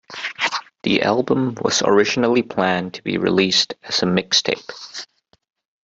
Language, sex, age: English, male, 19-29